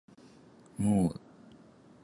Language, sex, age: Japanese, male, 19-29